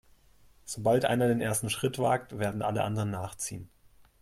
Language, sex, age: German, male, 30-39